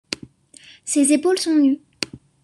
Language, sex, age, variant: French, female, under 19, Français de métropole